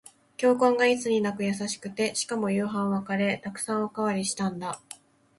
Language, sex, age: Japanese, female, 19-29